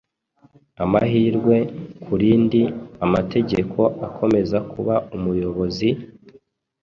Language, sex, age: Kinyarwanda, male, 19-29